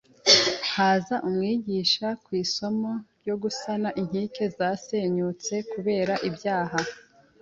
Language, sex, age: Kinyarwanda, female, 19-29